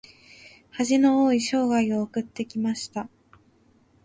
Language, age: Japanese, 19-29